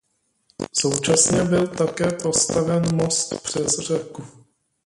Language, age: Czech, 30-39